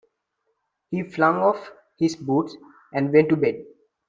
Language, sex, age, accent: English, male, 19-29, India and South Asia (India, Pakistan, Sri Lanka)